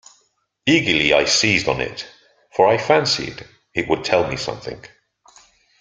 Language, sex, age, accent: English, male, 50-59, England English